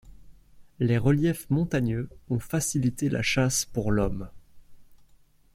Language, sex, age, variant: French, male, under 19, Français de métropole